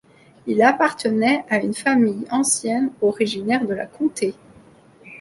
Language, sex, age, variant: French, female, 30-39, Français de métropole